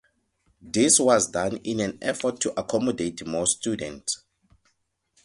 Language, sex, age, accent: English, male, 30-39, Southern African (South Africa, Zimbabwe, Namibia)